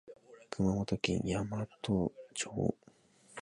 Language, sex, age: Japanese, male, 19-29